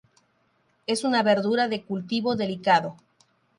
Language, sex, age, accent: Spanish, female, 19-29, Rioplatense: Argentina, Uruguay, este de Bolivia, Paraguay